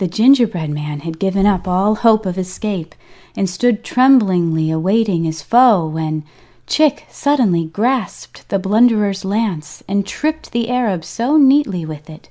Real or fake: real